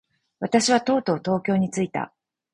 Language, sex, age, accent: Japanese, female, 40-49, 標準語